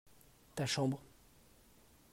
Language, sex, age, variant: French, male, 30-39, Français de métropole